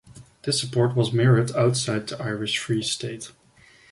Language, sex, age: English, male, 19-29